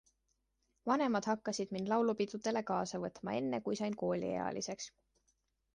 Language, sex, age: Estonian, female, 19-29